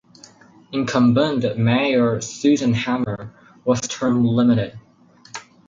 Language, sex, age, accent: English, male, under 19, United States English